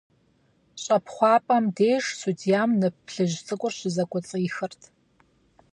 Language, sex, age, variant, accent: Kabardian, female, 30-39, Адыгэбзэ (Къэбэрдей, Кирил, псоми зэдай), Джылэхъстэней (Gilahsteney)